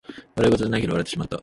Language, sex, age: Japanese, male, 19-29